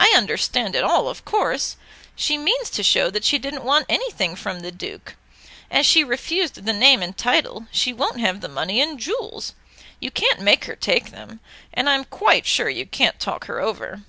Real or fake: real